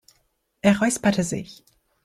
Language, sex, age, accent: German, female, under 19, Deutschland Deutsch